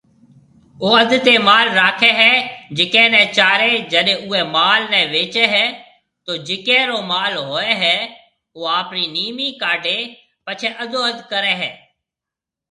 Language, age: Marwari (Pakistan), 30-39